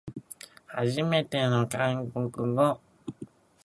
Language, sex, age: Japanese, male, under 19